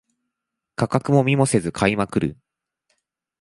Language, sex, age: Japanese, male, 19-29